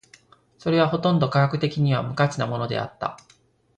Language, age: Japanese, 40-49